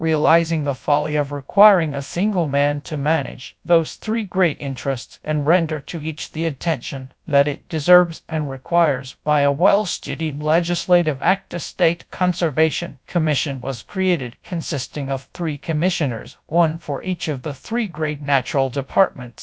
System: TTS, GradTTS